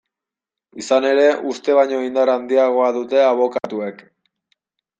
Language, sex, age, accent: Basque, male, 19-29, Mendebalekoa (Araba, Bizkaia, Gipuzkoako mendebaleko herri batzuk)